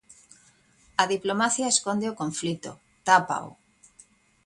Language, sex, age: Galician, male, 50-59